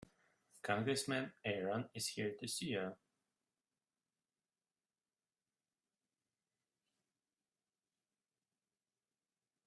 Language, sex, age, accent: English, male, 30-39, United States English